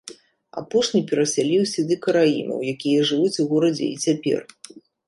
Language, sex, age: Belarusian, female, 30-39